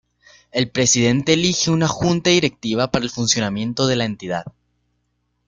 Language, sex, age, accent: Spanish, male, 19-29, Andino-Pacífico: Colombia, Perú, Ecuador, oeste de Bolivia y Venezuela andina